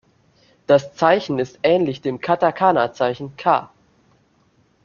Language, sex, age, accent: German, male, under 19, Deutschland Deutsch